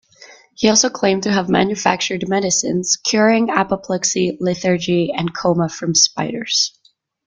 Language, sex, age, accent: English, female, 19-29, United States English